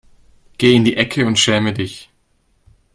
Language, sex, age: German, male, 30-39